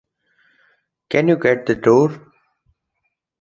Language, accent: English, India and South Asia (India, Pakistan, Sri Lanka)